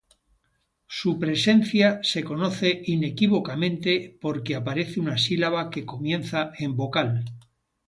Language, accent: Spanish, España: Centro-Sur peninsular (Madrid, Toledo, Castilla-La Mancha)